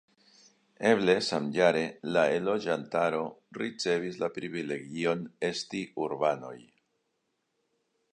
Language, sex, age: Esperanto, male, 60-69